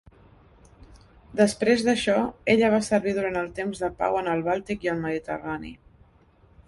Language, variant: Catalan, Central